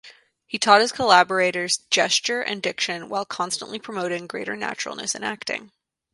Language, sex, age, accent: English, female, 19-29, United States English